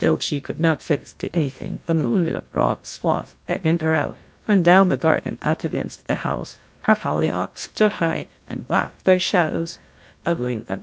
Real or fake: fake